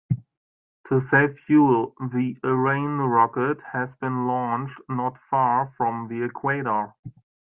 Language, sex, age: English, male, 19-29